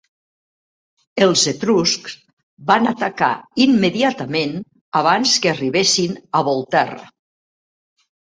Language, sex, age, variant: Catalan, female, 60-69, Central